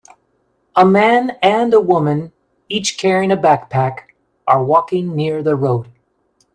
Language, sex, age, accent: English, male, 50-59, United States English